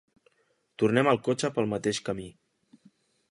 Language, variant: Catalan, Central